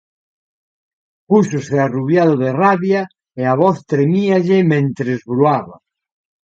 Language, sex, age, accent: Galician, male, 60-69, Atlántico (seseo e gheada)